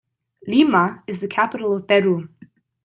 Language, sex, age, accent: English, female, 19-29, United States English